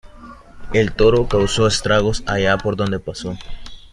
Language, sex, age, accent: Spanish, male, 19-29, México